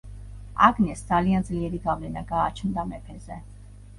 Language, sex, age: Georgian, female, 40-49